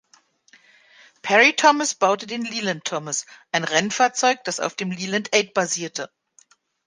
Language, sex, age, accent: German, female, 50-59, Deutschland Deutsch